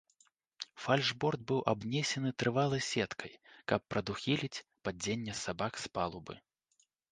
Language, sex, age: Belarusian, male, 19-29